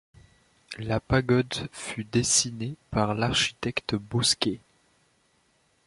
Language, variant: French, Français de métropole